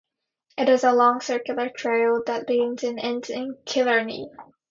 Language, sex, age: English, female, 19-29